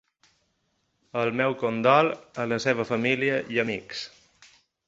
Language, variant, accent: Catalan, Balear, balear